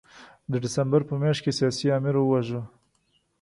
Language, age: Pashto, 30-39